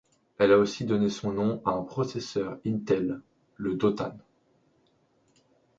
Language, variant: French, Français de métropole